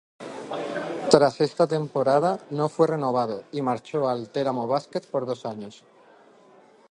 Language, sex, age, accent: Spanish, male, 19-29, España: Sur peninsular (Andalucia, Extremadura, Murcia)